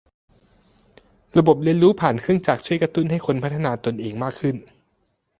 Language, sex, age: Thai, male, 30-39